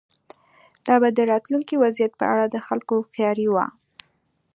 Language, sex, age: Pashto, female, 19-29